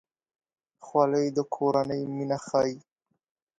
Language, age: Pashto, under 19